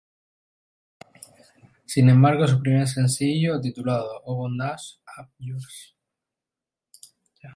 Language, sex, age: Spanish, male, 19-29